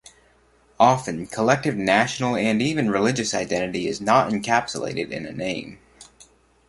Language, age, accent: English, 19-29, United States English